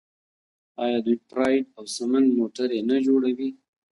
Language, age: Pashto, 30-39